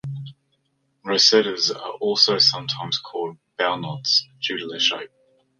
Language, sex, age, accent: English, male, 19-29, Australian English